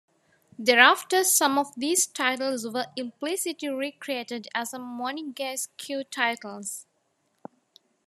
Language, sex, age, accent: English, female, 19-29, India and South Asia (India, Pakistan, Sri Lanka)